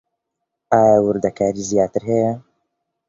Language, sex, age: Central Kurdish, male, under 19